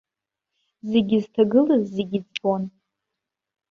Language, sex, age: Abkhazian, female, 19-29